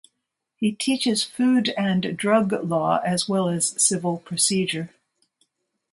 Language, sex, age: English, female, 60-69